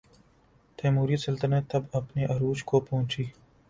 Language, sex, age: Urdu, male, 19-29